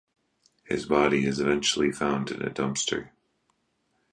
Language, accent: English, United States English